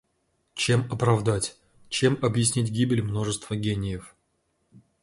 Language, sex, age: Russian, male, 40-49